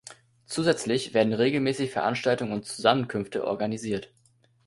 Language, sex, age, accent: German, male, 19-29, Deutschland Deutsch